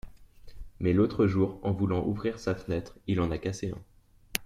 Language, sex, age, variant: French, male, 19-29, Français de métropole